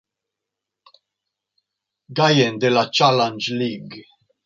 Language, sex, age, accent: Spanish, male, 50-59, América central